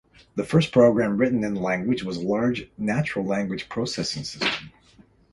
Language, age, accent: English, 60-69, Canadian English